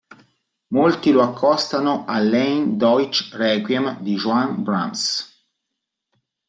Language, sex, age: Italian, male, 40-49